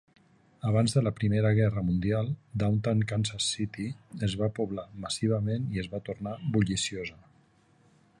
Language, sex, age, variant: Catalan, male, 50-59, Nord-Occidental